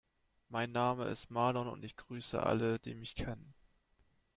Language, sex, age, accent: German, male, 19-29, Deutschland Deutsch